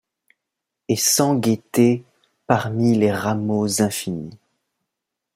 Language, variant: French, Français de métropole